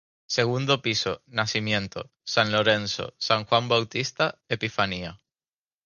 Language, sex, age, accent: Spanish, male, 19-29, España: Islas Canarias